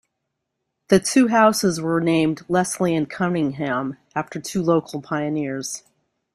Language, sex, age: English, female, 60-69